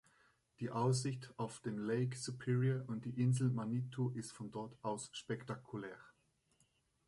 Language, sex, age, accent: German, male, 30-39, Deutschland Deutsch